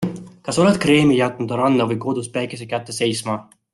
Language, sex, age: Estonian, male, 19-29